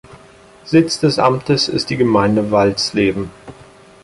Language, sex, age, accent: German, male, under 19, Deutschland Deutsch